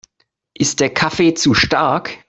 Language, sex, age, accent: German, male, 19-29, Deutschland Deutsch